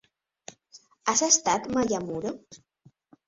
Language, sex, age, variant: Catalan, female, 50-59, Central